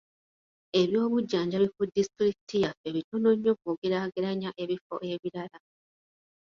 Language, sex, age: Ganda, female, 30-39